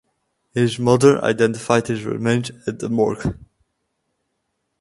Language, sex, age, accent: English, male, 30-39, United States English